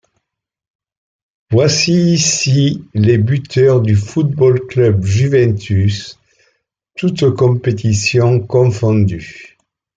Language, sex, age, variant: French, male, 70-79, Français de métropole